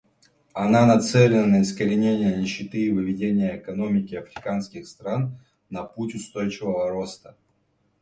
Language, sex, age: Russian, male, 19-29